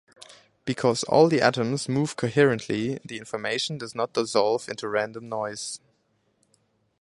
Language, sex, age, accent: English, male, 19-29, German English